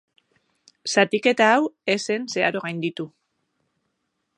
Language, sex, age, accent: Basque, female, 30-39, Erdialdekoa edo Nafarra (Gipuzkoa, Nafarroa)